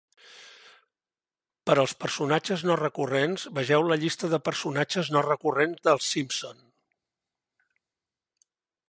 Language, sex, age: Catalan, male, 50-59